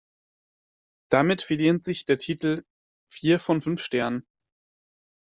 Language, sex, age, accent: German, male, 19-29, Deutschland Deutsch